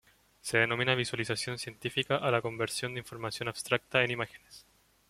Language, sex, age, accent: Spanish, male, 19-29, Chileno: Chile, Cuyo